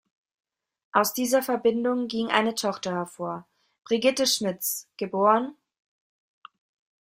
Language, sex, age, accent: German, female, 19-29, Deutschland Deutsch